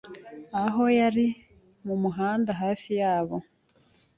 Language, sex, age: Kinyarwanda, female, 19-29